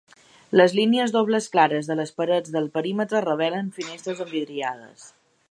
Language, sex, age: Catalan, female, 30-39